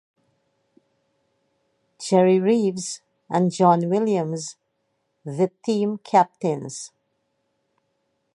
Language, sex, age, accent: English, female, 50-59, England English